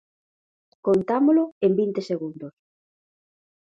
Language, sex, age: Galician, female, 19-29